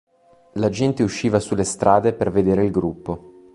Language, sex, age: Italian, male, 30-39